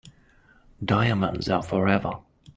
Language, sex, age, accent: English, male, 30-39, England English